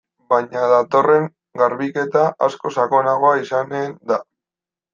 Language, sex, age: Basque, male, 19-29